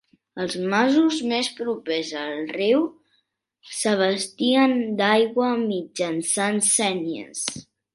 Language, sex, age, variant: Catalan, male, under 19, Central